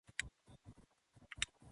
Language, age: Japanese, 19-29